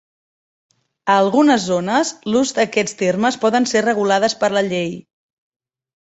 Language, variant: Catalan, Central